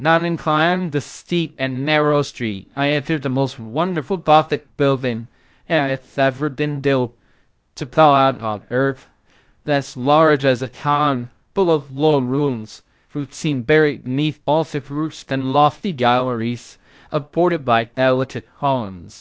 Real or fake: fake